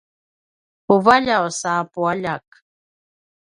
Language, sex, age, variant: Paiwan, female, 50-59, pinayuanan a kinaikacedasan (東排灣語)